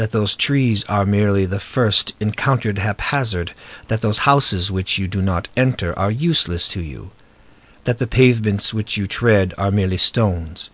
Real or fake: real